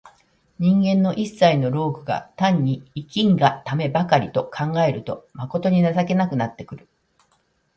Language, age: Japanese, 60-69